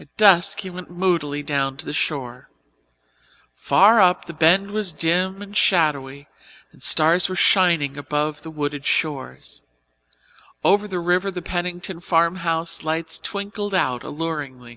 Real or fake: real